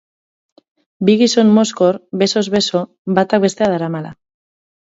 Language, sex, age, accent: Basque, female, 19-29, Mendebalekoa (Araba, Bizkaia, Gipuzkoako mendebaleko herri batzuk)